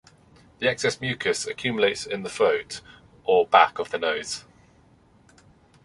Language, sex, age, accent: English, male, 30-39, England English